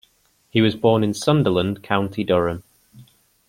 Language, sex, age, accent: English, male, 19-29, England English